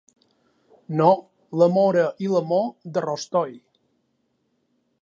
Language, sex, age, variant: Catalan, male, 40-49, Balear